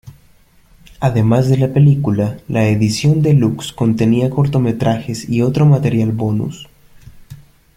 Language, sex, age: Spanish, male, under 19